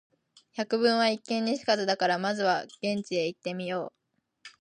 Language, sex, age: Japanese, female, 19-29